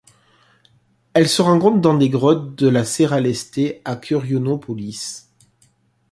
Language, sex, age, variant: French, male, 30-39, Français de métropole